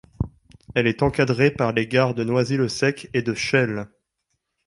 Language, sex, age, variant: French, male, 19-29, Français de métropole